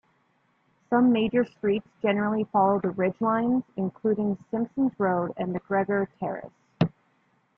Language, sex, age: English, female, 19-29